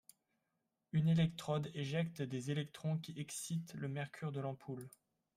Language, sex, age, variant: French, male, 19-29, Français de métropole